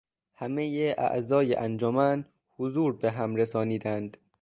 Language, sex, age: Persian, male, under 19